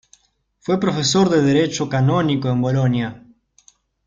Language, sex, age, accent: Spanish, male, 19-29, Rioplatense: Argentina, Uruguay, este de Bolivia, Paraguay